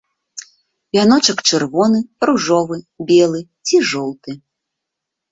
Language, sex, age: Belarusian, female, 30-39